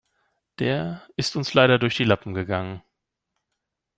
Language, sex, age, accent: German, male, 40-49, Deutschland Deutsch